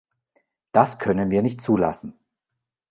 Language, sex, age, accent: German, male, 40-49, Deutschland Deutsch